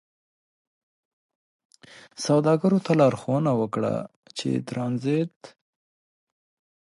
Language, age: Pashto, 19-29